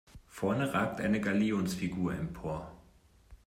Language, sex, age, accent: German, male, 19-29, Deutschland Deutsch